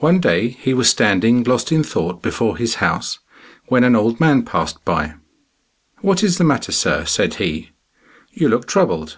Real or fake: real